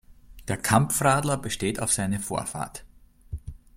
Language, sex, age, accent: German, male, 30-39, Österreichisches Deutsch